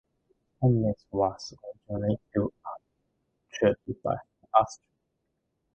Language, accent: English, Hong Kong English